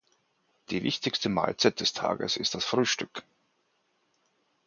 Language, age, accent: German, 50-59, Österreichisches Deutsch